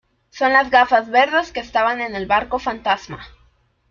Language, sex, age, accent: Spanish, male, under 19, México